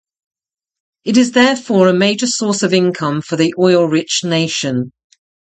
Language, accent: English, England English